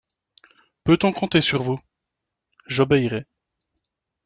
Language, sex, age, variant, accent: French, male, 30-39, Français d'Europe, Français de Belgique